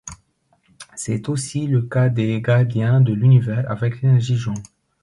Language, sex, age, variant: French, male, 19-29, Français de métropole